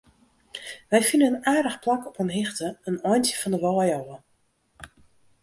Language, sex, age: Western Frisian, female, 30-39